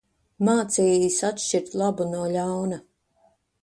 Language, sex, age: Latvian, female, 30-39